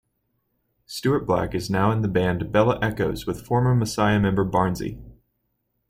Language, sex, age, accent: English, male, 19-29, United States English